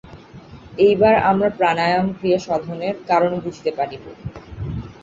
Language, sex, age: Bengali, female, 19-29